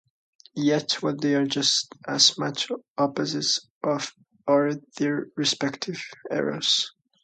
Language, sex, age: English, male, under 19